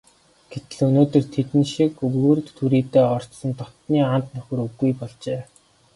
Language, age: Mongolian, 19-29